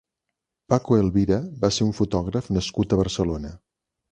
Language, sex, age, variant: Catalan, male, 50-59, Central